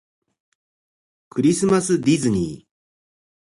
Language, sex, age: Japanese, female, under 19